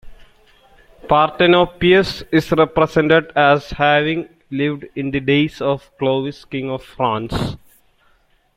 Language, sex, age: English, male, 19-29